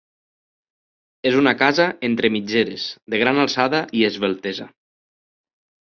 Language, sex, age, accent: Catalan, male, 19-29, valencià